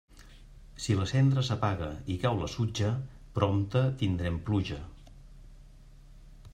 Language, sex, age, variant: Catalan, male, 50-59, Central